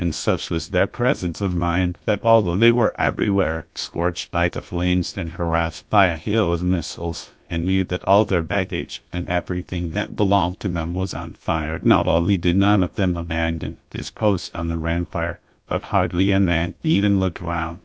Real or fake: fake